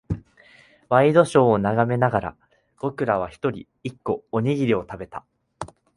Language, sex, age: Japanese, male, 19-29